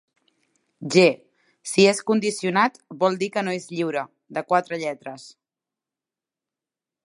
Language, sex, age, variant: Catalan, female, 30-39, Central